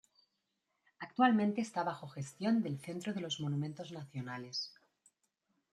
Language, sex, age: Spanish, female, 40-49